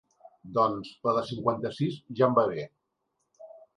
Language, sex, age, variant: Catalan, male, 60-69, Central